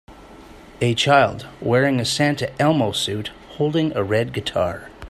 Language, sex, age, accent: English, male, 40-49, Canadian English